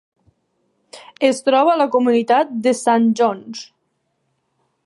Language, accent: Catalan, Tortosí